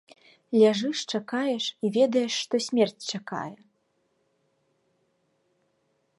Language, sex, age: Belarusian, female, 19-29